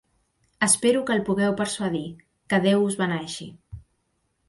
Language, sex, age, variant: Catalan, female, 19-29, Central